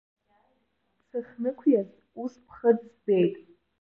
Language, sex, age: Abkhazian, female, 19-29